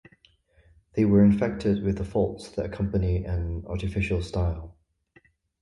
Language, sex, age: English, male, 30-39